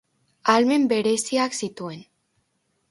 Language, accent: Basque, Erdialdekoa edo Nafarra (Gipuzkoa, Nafarroa)